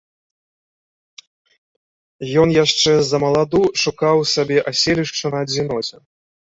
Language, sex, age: Belarusian, male, 30-39